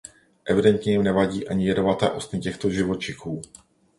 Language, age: Czech, 40-49